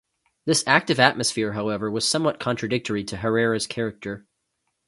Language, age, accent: English, 19-29, United States English